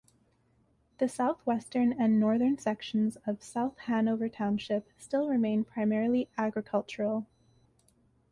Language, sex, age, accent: English, female, 19-29, Canadian English